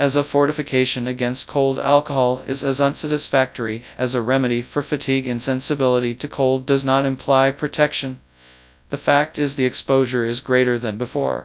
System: TTS, FastPitch